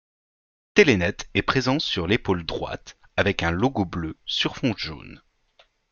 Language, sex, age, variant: French, male, 19-29, Français de métropole